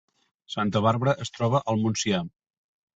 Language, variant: Catalan, Nord-Occidental